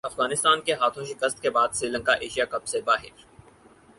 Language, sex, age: Urdu, male, 19-29